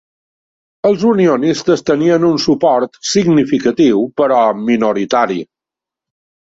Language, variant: Catalan, Balear